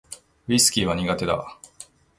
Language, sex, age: Japanese, male, 30-39